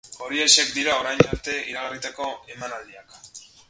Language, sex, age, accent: Basque, male, 19-29, Mendebalekoa (Araba, Bizkaia, Gipuzkoako mendebaleko herri batzuk)